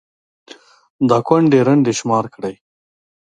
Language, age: Pashto, 30-39